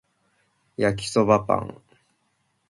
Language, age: Japanese, 19-29